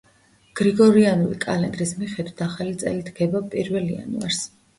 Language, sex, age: Georgian, female, 19-29